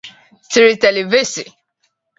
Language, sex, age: French, female, 19-29